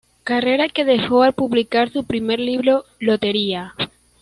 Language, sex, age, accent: Spanish, female, under 19, Andino-Pacífico: Colombia, Perú, Ecuador, oeste de Bolivia y Venezuela andina